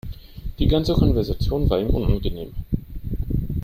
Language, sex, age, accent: German, male, under 19, Deutschland Deutsch